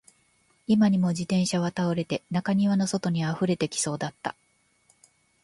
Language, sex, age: Japanese, female, 50-59